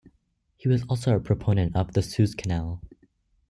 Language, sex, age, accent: English, male, under 19, United States English